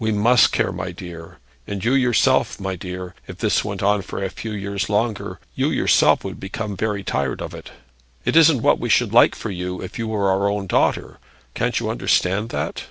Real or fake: real